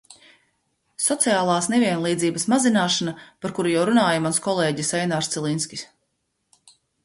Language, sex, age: Latvian, female, 50-59